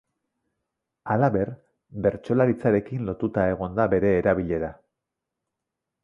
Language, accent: Basque, Erdialdekoa edo Nafarra (Gipuzkoa, Nafarroa)